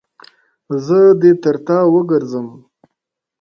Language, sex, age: Pashto, male, 30-39